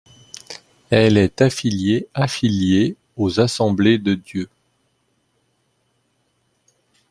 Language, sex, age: French, male, 40-49